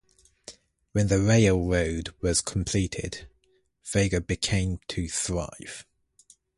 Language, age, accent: English, 19-29, England English